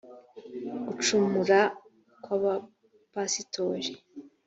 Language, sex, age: Kinyarwanda, female, 19-29